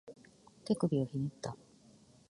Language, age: Japanese, 50-59